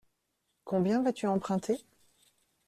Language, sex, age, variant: French, female, 40-49, Français de métropole